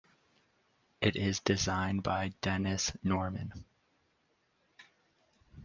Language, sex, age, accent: English, male, 19-29, United States English